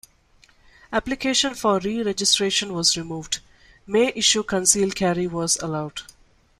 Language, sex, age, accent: English, female, 19-29, India and South Asia (India, Pakistan, Sri Lanka)